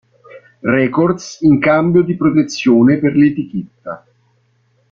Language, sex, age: Italian, male, 50-59